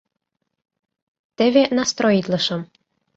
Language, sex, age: Mari, female, 19-29